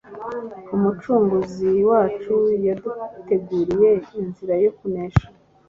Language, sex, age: Kinyarwanda, female, 30-39